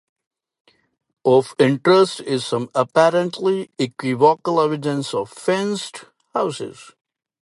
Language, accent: English, India and South Asia (India, Pakistan, Sri Lanka)